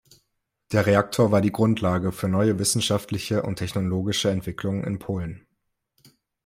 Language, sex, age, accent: German, male, 19-29, Deutschland Deutsch